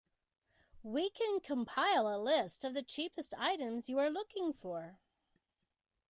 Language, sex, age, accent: English, female, 60-69, United States English